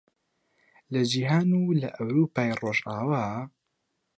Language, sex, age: Central Kurdish, male, 19-29